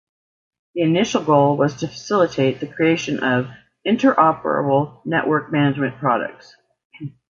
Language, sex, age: English, female, 50-59